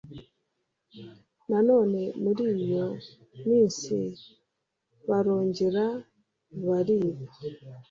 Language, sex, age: Kinyarwanda, female, 30-39